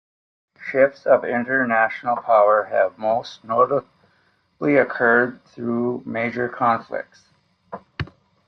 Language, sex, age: English, male, 40-49